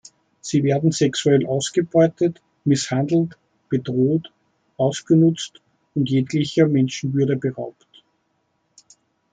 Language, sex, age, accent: German, male, 40-49, Österreichisches Deutsch